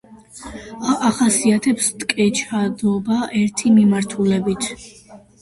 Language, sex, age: Georgian, female, 19-29